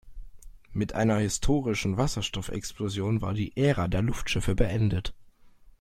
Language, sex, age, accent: German, male, under 19, Deutschland Deutsch